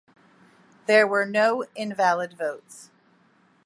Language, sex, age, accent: English, female, 40-49, United States English